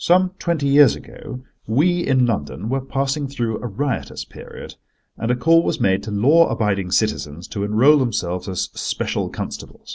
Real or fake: real